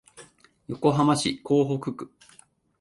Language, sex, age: Japanese, male, 40-49